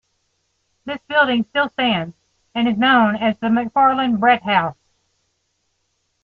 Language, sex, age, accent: English, female, 40-49, United States English